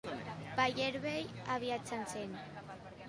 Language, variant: Catalan, Central